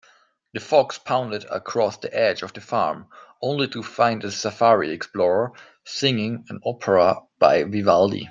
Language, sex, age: English, male, 19-29